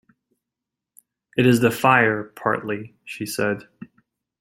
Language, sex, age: English, male, 30-39